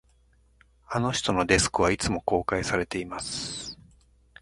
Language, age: Japanese, 50-59